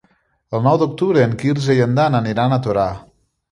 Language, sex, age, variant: Catalan, male, 40-49, Central